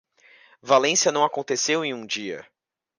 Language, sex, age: Portuguese, male, 19-29